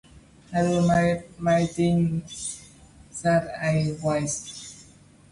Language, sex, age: English, male, 19-29